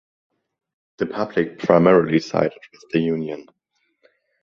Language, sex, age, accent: English, male, under 19, German Accent